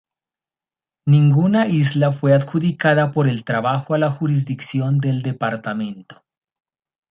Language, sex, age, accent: Spanish, male, 50-59, Andino-Pacífico: Colombia, Perú, Ecuador, oeste de Bolivia y Venezuela andina